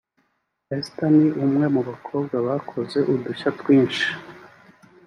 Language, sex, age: Kinyarwanda, male, 19-29